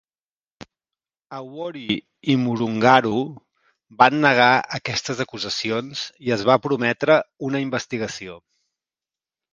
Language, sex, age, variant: Catalan, male, 40-49, Central